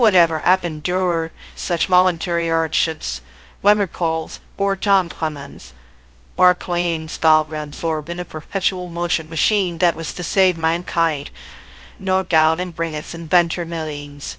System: TTS, VITS